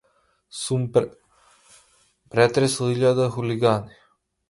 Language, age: Macedonian, 19-29